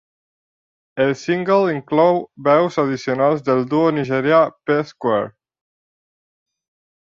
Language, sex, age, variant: Catalan, male, under 19, Nord-Occidental